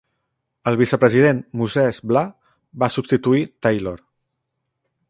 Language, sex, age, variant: Catalan, male, 30-39, Central